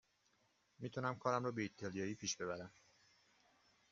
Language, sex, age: Persian, male, 19-29